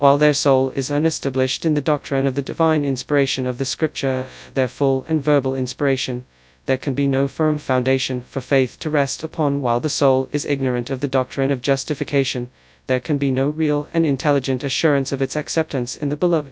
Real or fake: fake